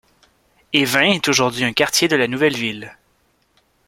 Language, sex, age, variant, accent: French, male, 19-29, Français d'Amérique du Nord, Français du Canada